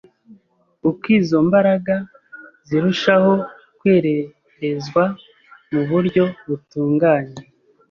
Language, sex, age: Kinyarwanda, male, 30-39